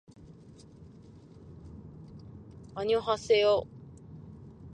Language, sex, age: Japanese, female, 19-29